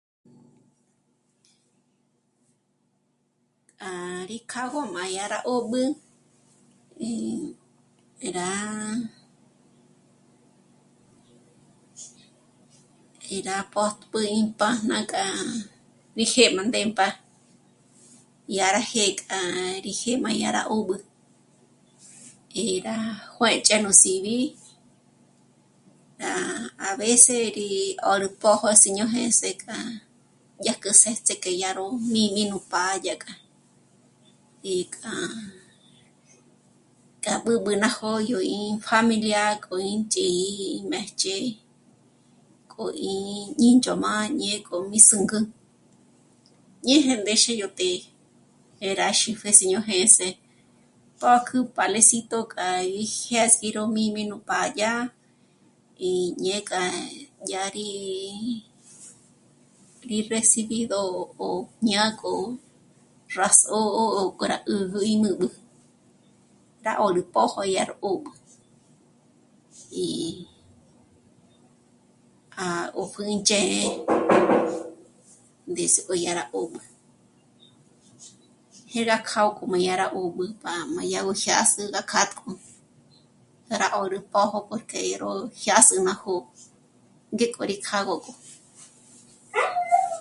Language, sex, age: Michoacán Mazahua, female, 60-69